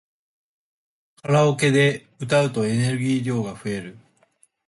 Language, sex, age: Japanese, male, 19-29